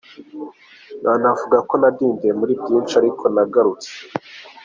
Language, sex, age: Kinyarwanda, male, 19-29